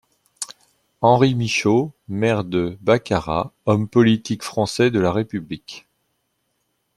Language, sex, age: French, male, 40-49